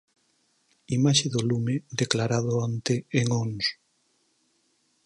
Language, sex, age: Galician, male, 50-59